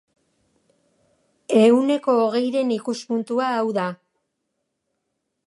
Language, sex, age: Basque, female, 60-69